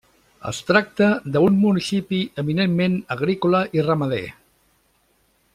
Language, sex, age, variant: Catalan, male, 60-69, Central